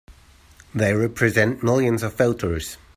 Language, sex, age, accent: English, male, 30-39, England English